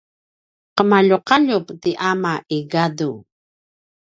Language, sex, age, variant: Paiwan, female, 50-59, pinayuanan a kinaikacedasan (東排灣語)